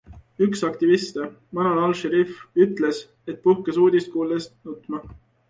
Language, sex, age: Estonian, male, 19-29